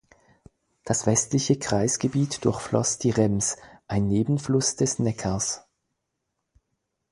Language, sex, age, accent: German, male, 40-49, Schweizerdeutsch